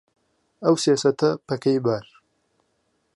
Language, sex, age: Central Kurdish, male, 19-29